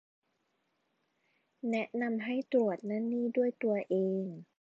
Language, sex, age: Thai, female, 19-29